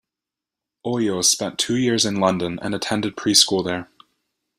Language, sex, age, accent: English, male, 19-29, United States English